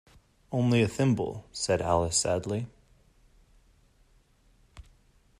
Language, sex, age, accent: English, male, 30-39, United States English